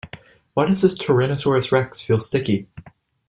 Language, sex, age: English, male, 19-29